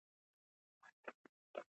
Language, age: Pashto, 19-29